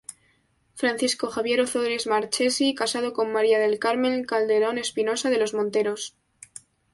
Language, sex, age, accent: Spanish, female, 19-29, España: Centro-Sur peninsular (Madrid, Toledo, Castilla-La Mancha)